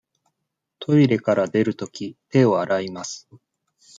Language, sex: Japanese, male